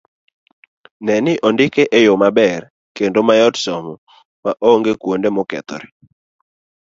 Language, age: Luo (Kenya and Tanzania), 19-29